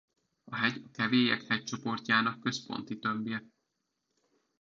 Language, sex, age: Hungarian, male, 19-29